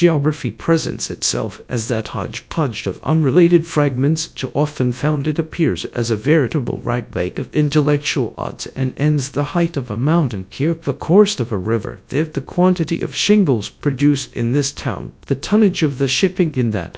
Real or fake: fake